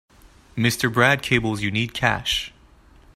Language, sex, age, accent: English, male, 19-29, Canadian English